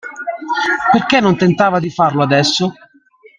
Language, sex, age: Italian, male, 50-59